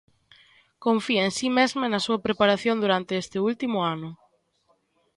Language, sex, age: Galician, female, 19-29